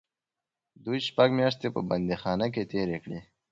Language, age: Pashto, under 19